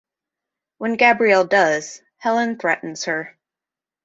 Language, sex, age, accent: English, female, 30-39, United States English